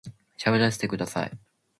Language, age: Japanese, under 19